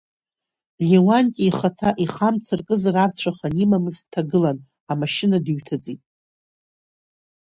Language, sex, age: Abkhazian, female, 40-49